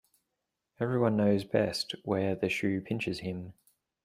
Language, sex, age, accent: English, male, 40-49, Australian English